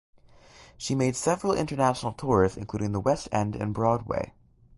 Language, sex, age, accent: English, male, under 19, United States English